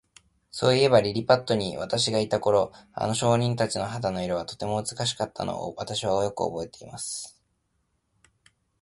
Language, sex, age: Japanese, male, 19-29